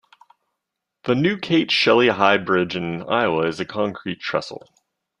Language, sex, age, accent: English, male, 30-39, United States English